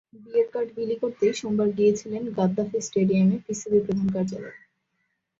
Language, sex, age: Bengali, female, 19-29